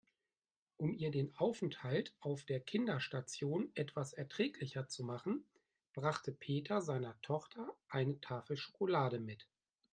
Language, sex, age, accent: German, male, 40-49, Deutschland Deutsch